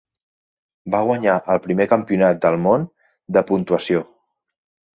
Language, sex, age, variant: Catalan, male, 40-49, Central